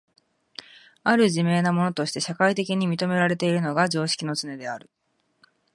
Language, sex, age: Japanese, female, 19-29